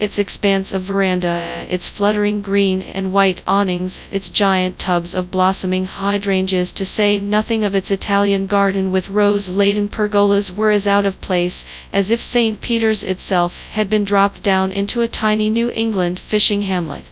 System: TTS, FastPitch